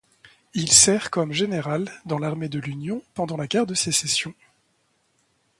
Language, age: French, 40-49